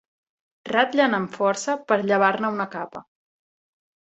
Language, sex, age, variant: Catalan, female, 30-39, Central